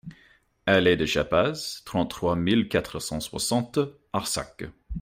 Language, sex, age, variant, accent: French, male, 30-39, Français d'Amérique du Nord, Français du Canada